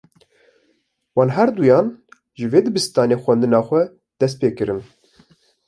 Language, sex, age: Kurdish, male, 19-29